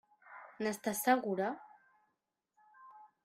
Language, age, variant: Catalan, under 19, Central